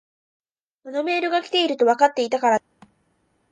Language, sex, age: Japanese, female, under 19